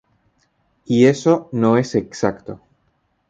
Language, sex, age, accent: Spanish, male, 19-29, España: Centro-Sur peninsular (Madrid, Toledo, Castilla-La Mancha)